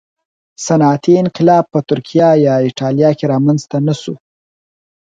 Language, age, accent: Pashto, 19-29, کندهارۍ لهجه